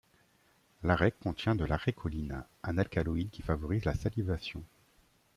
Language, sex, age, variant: French, male, 50-59, Français de métropole